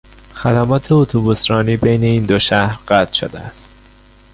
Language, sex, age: Persian, male, 19-29